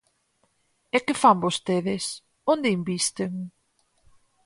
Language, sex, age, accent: Galician, female, 30-39, Atlántico (seseo e gheada)